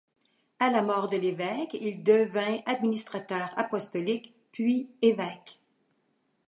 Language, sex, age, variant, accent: French, female, 70-79, Français d'Amérique du Nord, Français du Canada